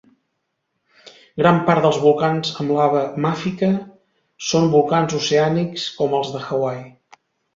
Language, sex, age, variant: Catalan, male, 30-39, Central